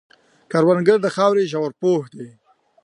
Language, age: Pashto, 19-29